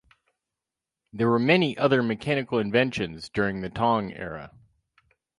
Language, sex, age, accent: English, male, 50-59, United States English